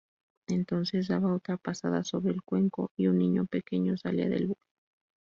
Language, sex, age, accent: Spanish, female, 30-39, México